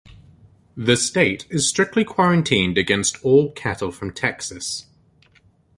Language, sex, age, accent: English, male, 30-39, New Zealand English